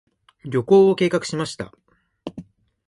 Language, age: Japanese, under 19